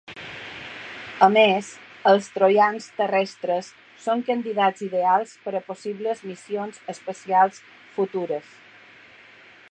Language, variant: Catalan, Balear